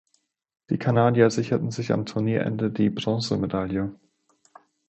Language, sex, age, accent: German, male, 30-39, Deutschland Deutsch